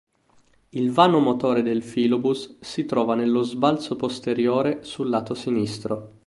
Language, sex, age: Italian, male, 19-29